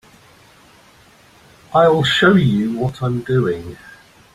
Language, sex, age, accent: English, male, 50-59, England English